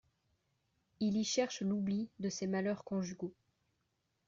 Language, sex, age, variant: French, female, 19-29, Français de métropole